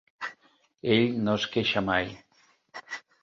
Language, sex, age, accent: Catalan, male, 50-59, Barcelonès